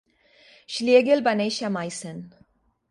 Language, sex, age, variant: Catalan, female, 30-39, Nord-Occidental